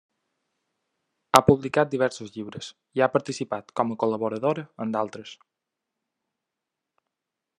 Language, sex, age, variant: Catalan, male, 19-29, Balear